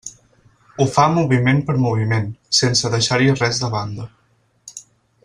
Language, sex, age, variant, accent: Catalan, male, 19-29, Central, central; Barceloní